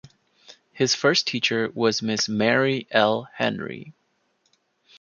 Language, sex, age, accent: English, male, 30-39, United States English